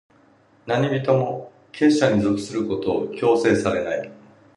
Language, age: Japanese, 50-59